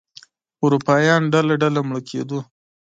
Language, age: Pashto, 19-29